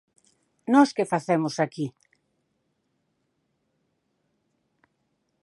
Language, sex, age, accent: Galician, female, 70-79, Atlántico (seseo e gheada)